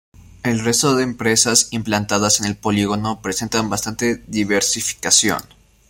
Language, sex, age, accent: Spanish, male, 19-29, Andino-Pacífico: Colombia, Perú, Ecuador, oeste de Bolivia y Venezuela andina